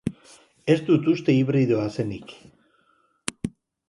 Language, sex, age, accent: Basque, male, 50-59, Erdialdekoa edo Nafarra (Gipuzkoa, Nafarroa)